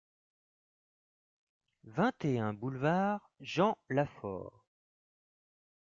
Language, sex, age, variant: French, male, 30-39, Français de métropole